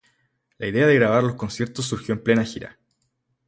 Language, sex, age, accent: Spanish, male, 19-29, Chileno: Chile, Cuyo